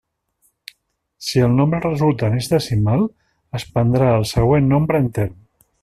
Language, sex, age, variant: Catalan, male, 50-59, Nord-Occidental